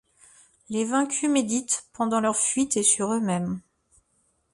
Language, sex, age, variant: French, female, 40-49, Français de métropole